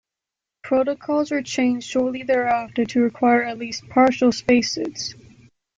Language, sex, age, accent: English, female, under 19, United States English